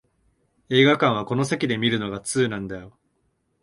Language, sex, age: Japanese, male, 19-29